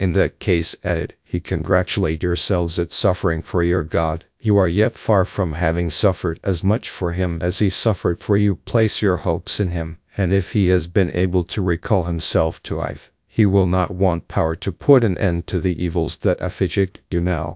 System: TTS, GradTTS